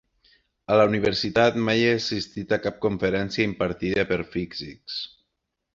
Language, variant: Catalan, Septentrional